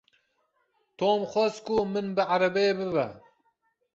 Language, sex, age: Kurdish, male, 30-39